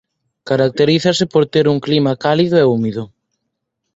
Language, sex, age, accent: Galician, male, 19-29, Oriental (común en zona oriental)